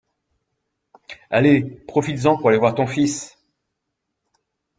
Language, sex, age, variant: French, male, 40-49, Français de métropole